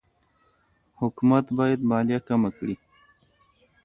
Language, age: Pashto, 30-39